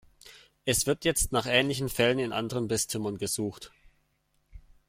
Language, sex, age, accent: German, male, 19-29, Deutschland Deutsch